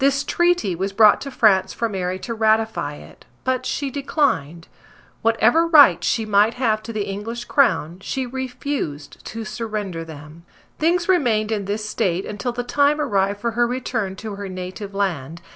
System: none